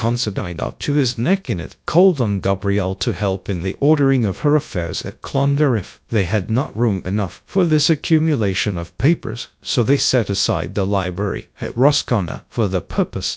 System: TTS, GradTTS